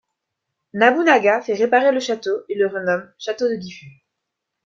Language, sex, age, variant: French, female, under 19, Français de métropole